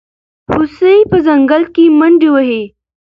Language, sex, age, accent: Pashto, female, under 19, کندهاری لهجه